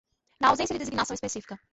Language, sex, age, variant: Portuguese, female, 19-29, Portuguese (Brasil)